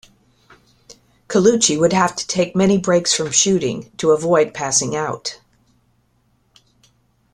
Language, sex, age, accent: English, female, 70-79, United States English